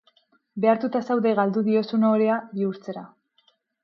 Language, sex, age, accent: Basque, female, 19-29, Mendebalekoa (Araba, Bizkaia, Gipuzkoako mendebaleko herri batzuk)